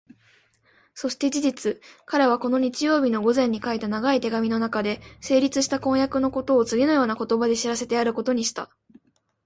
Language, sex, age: Japanese, female, 19-29